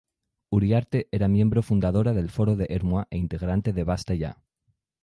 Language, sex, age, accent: Spanish, male, 19-29, España: Centro-Sur peninsular (Madrid, Toledo, Castilla-La Mancha)